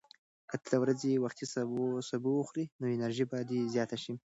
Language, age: Pashto, under 19